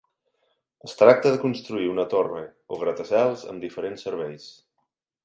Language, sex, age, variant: Catalan, male, 50-59, Central